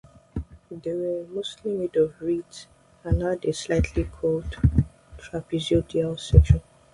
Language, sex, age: English, female, under 19